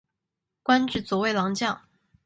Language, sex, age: Chinese, female, 19-29